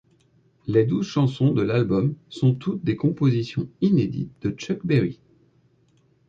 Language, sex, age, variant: French, male, 30-39, Français de métropole